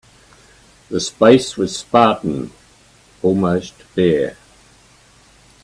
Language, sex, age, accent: English, male, 80-89, Australian English